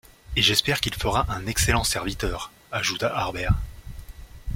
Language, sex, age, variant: French, male, 30-39, Français de métropole